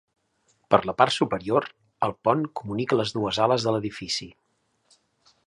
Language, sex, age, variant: Catalan, male, 40-49, Central